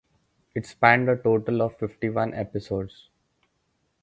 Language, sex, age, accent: English, male, 30-39, India and South Asia (India, Pakistan, Sri Lanka)